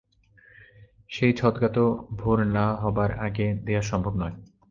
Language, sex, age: Bengali, male, 19-29